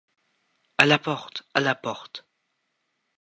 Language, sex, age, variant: French, male, under 19, Français de métropole